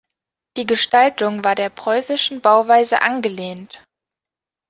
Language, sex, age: German, female, under 19